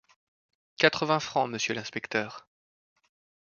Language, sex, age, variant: French, male, 30-39, Français de métropole